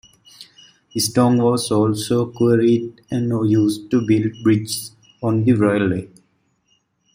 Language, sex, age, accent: English, male, 19-29, United States English